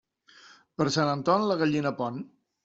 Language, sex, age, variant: Catalan, female, 40-49, Central